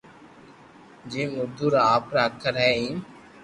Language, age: Loarki, under 19